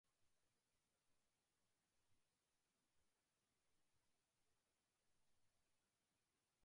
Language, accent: English, United States English